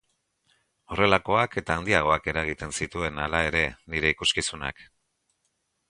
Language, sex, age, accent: Basque, male, 40-49, Mendebalekoa (Araba, Bizkaia, Gipuzkoako mendebaleko herri batzuk)